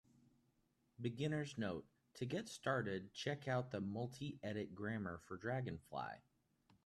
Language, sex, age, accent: English, male, 30-39, United States English